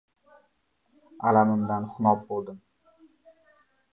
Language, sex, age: Uzbek, male, 19-29